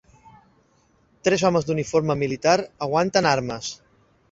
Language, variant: Catalan, Central